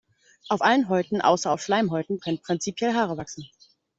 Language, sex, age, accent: German, female, 19-29, Deutschland Deutsch